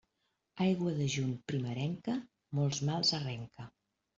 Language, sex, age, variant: Catalan, female, 50-59, Central